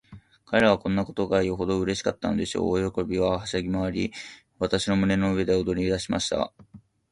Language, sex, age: Japanese, male, 19-29